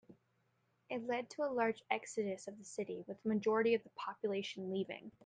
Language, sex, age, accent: English, female, 19-29, United States English